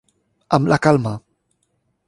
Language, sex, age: Catalan, male, 40-49